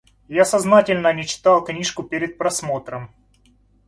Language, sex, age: Russian, male, 40-49